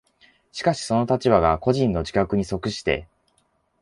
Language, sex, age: Japanese, male, 30-39